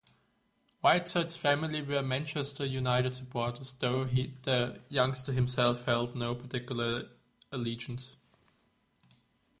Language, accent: English, United States English